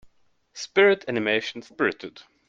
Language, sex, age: English, male, 19-29